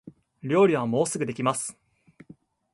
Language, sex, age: Japanese, male, 19-29